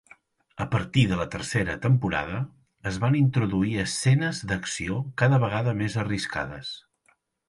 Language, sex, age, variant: Catalan, male, 50-59, Central